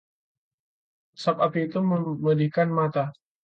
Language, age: Indonesian, 19-29